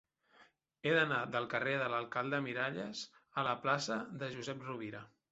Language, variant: Catalan, Central